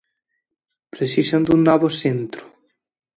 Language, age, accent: Galician, 19-29, Atlántico (seseo e gheada)